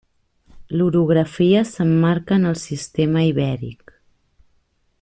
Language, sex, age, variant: Catalan, female, 40-49, Nord-Occidental